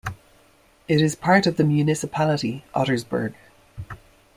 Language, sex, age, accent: English, female, 50-59, Irish English